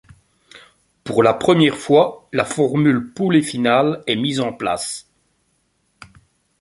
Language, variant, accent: French, Français d'Europe, Français de Belgique